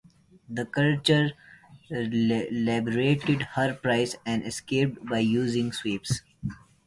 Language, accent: English, India and South Asia (India, Pakistan, Sri Lanka)